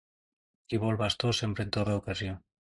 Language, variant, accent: Catalan, Nord-Occidental, nord-occidental